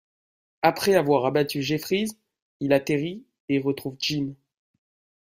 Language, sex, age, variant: French, male, 19-29, Français de métropole